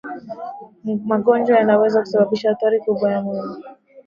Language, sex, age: Swahili, female, 19-29